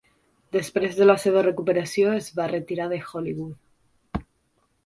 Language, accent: Catalan, aprenent (recent, des del castellà)